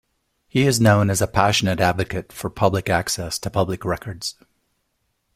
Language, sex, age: English, male, 60-69